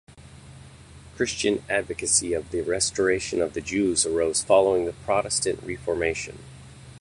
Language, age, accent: English, 30-39, United States English